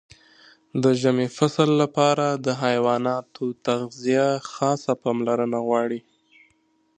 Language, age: Pashto, 19-29